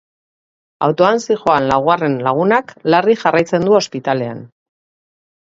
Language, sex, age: Basque, female, 40-49